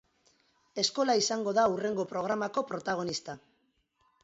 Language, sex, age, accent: Basque, female, 40-49, Mendebalekoa (Araba, Bizkaia, Gipuzkoako mendebaleko herri batzuk)